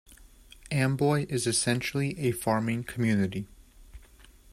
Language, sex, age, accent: English, male, 19-29, United States English